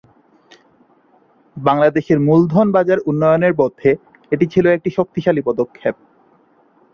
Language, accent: Bengali, প্রমিত